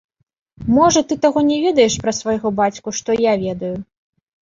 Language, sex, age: Belarusian, female, 19-29